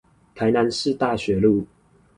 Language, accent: Chinese, 出生地：新北市